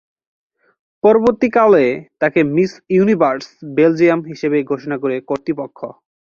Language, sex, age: Bengali, male, 19-29